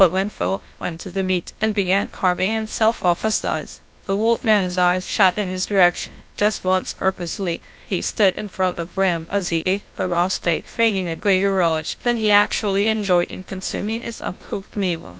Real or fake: fake